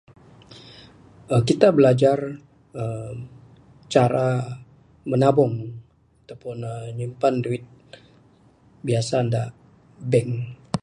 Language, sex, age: Bukar-Sadung Bidayuh, male, 60-69